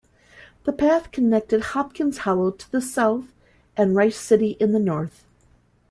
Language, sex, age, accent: English, female, 50-59, United States English